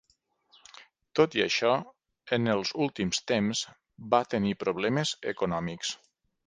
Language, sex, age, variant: Catalan, male, 40-49, Nord-Occidental